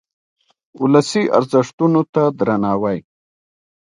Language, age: Pashto, 30-39